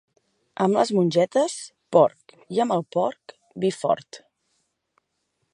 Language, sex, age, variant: Catalan, female, 40-49, Central